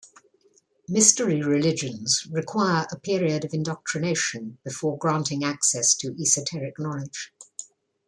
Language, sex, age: English, female, 60-69